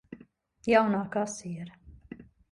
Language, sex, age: Latvian, female, 40-49